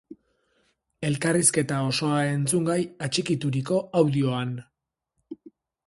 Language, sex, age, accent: Basque, male, 30-39, Mendebalekoa (Araba, Bizkaia, Gipuzkoako mendebaleko herri batzuk)